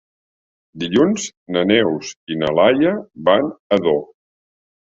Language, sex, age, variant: Catalan, male, 60-69, Central